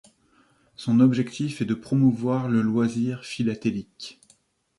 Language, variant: French, Français de métropole